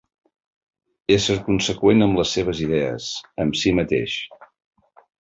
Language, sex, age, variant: Catalan, male, 60-69, Central